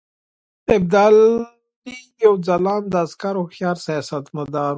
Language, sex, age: Pashto, female, 30-39